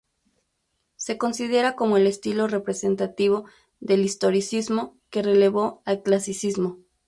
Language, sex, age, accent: Spanish, female, 30-39, México